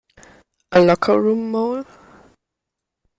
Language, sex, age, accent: English, male, under 19, United States English